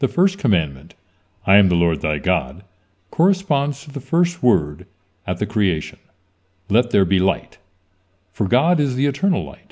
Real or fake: real